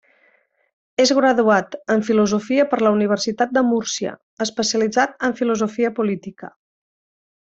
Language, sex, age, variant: Catalan, female, 50-59, Central